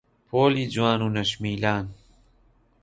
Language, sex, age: Central Kurdish, male, 19-29